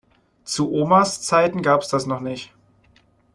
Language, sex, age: German, male, 19-29